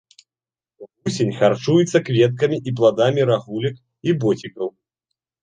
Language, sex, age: Belarusian, male, 30-39